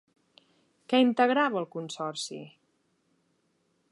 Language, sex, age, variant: Catalan, female, 30-39, Central